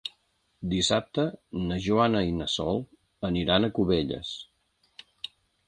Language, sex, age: Catalan, male, 60-69